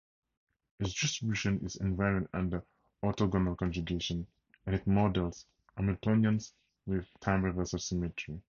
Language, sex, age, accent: English, male, 30-39, Southern African (South Africa, Zimbabwe, Namibia)